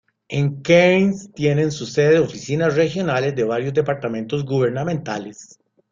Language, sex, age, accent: Spanish, male, 50-59, América central